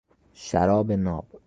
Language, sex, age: Persian, male, 19-29